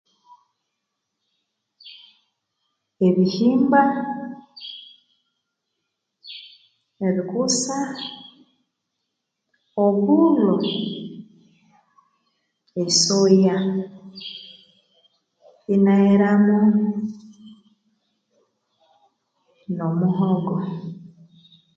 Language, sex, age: Konzo, female, 30-39